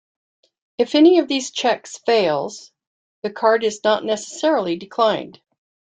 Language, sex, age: English, female, 60-69